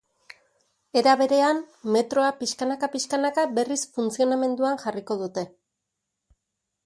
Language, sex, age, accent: Basque, female, 40-49, Mendebalekoa (Araba, Bizkaia, Gipuzkoako mendebaleko herri batzuk)